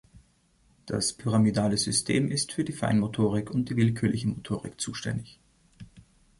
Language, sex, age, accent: German, male, 30-39, Österreichisches Deutsch